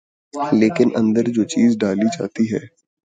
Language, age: Urdu, 19-29